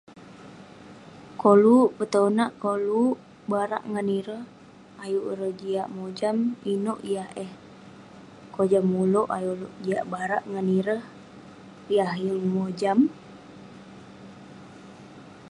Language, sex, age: Western Penan, female, under 19